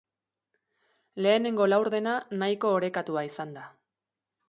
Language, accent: Basque, Erdialdekoa edo Nafarra (Gipuzkoa, Nafarroa)